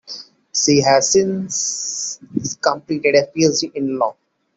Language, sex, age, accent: English, male, 30-39, India and South Asia (India, Pakistan, Sri Lanka)